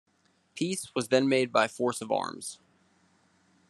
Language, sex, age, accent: English, male, 30-39, United States English